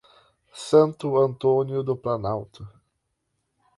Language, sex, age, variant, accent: Portuguese, male, 19-29, Portuguese (Brasil), Gaucho